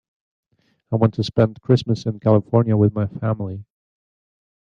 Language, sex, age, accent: English, male, 30-39, United States English